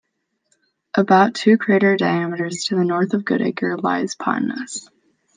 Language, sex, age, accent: English, female, under 19, United States English